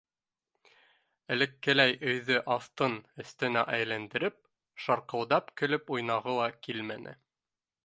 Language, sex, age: Bashkir, male, 19-29